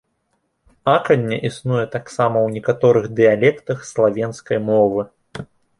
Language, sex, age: Belarusian, male, 19-29